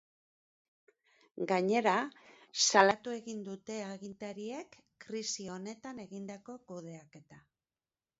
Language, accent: Basque, Erdialdekoa edo Nafarra (Gipuzkoa, Nafarroa)